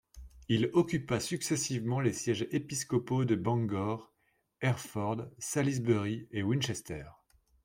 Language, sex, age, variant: French, male, 40-49, Français de métropole